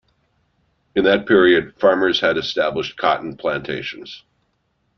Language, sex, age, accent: English, male, 50-59, United States English